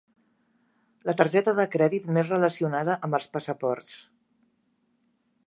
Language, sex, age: Catalan, female, 60-69